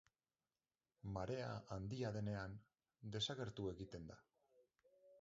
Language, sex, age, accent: Basque, male, 40-49, Mendebalekoa (Araba, Bizkaia, Gipuzkoako mendebaleko herri batzuk)